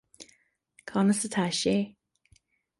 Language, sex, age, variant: Irish, female, 50-59, Gaeilge Uladh